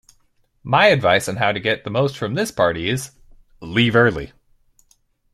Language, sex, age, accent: English, male, 19-29, United States English